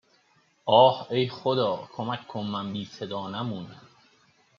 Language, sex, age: Persian, male, 19-29